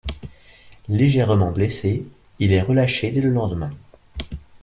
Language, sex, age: French, male, 40-49